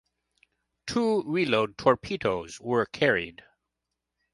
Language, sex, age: English, male, 50-59